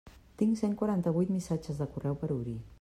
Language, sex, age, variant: Catalan, female, 50-59, Central